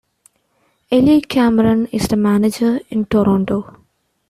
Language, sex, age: English, female, 19-29